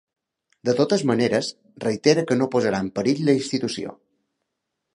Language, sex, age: Catalan, male, 30-39